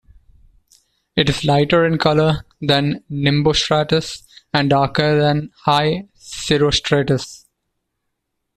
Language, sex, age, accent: English, male, 40-49, India and South Asia (India, Pakistan, Sri Lanka)